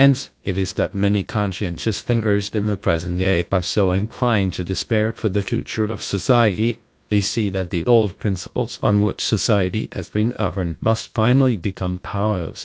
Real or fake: fake